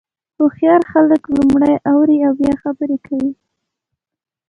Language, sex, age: Pashto, female, 19-29